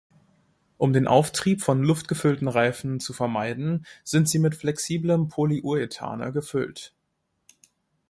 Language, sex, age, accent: German, male, 19-29, Deutschland Deutsch